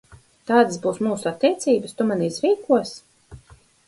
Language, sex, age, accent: Latvian, female, 40-49, Dzimtā valoda